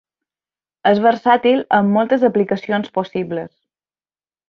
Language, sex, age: Catalan, female, 30-39